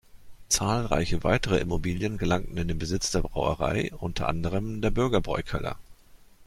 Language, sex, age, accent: German, male, 50-59, Deutschland Deutsch